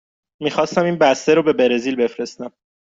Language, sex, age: Persian, male, 30-39